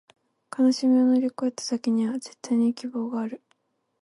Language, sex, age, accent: Japanese, female, 19-29, 関西弁